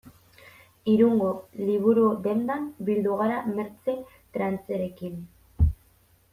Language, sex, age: Basque, female, 19-29